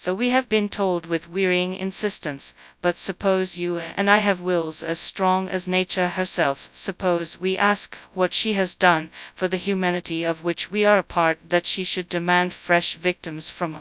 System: TTS, FastPitch